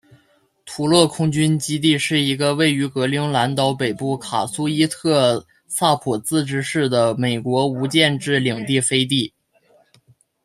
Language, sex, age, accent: Chinese, male, 19-29, 出生地：黑龙江省